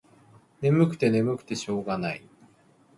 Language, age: Japanese, 30-39